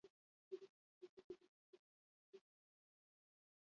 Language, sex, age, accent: Basque, female, 40-49, Mendebalekoa (Araba, Bizkaia, Gipuzkoako mendebaleko herri batzuk)